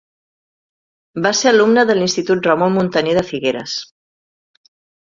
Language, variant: Catalan, Central